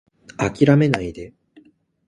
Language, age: Japanese, 19-29